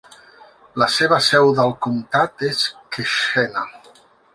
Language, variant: Catalan, Central